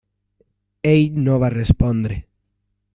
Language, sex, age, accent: Catalan, male, under 19, valencià